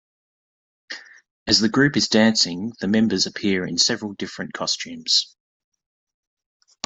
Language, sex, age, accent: English, male, 40-49, Australian English